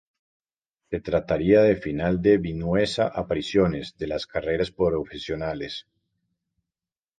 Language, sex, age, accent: Spanish, male, 40-49, Andino-Pacífico: Colombia, Perú, Ecuador, oeste de Bolivia y Venezuela andina